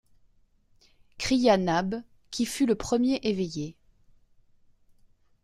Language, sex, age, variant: French, female, 30-39, Français de métropole